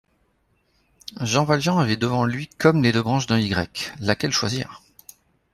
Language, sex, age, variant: French, male, 40-49, Français de métropole